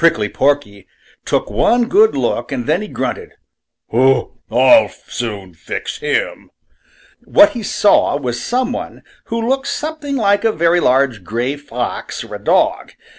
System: none